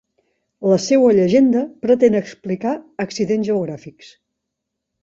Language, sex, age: Catalan, female, 50-59